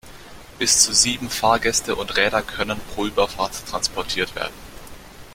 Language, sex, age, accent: German, male, under 19, Deutschland Deutsch